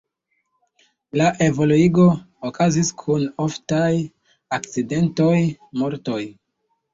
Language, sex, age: Esperanto, male, 19-29